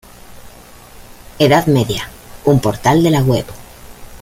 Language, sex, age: Spanish, female, 40-49